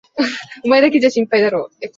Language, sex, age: Japanese, female, 19-29